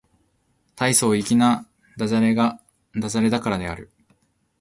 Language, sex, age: Japanese, male, 19-29